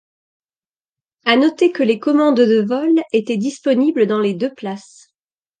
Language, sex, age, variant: French, female, 40-49, Français de métropole